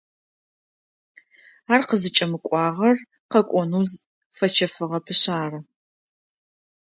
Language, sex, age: Adyghe, female, 30-39